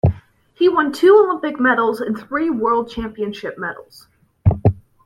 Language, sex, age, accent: English, female, under 19, United States English